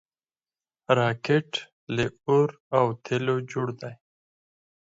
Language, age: Pashto, 30-39